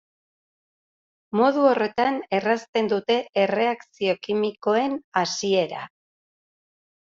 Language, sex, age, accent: Basque, female, 50-59, Erdialdekoa edo Nafarra (Gipuzkoa, Nafarroa)